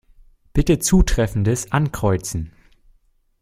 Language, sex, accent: German, male, Deutschland Deutsch